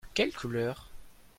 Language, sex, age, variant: French, male, under 19, Français de métropole